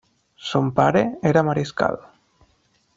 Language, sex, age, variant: Catalan, male, 19-29, Nord-Occidental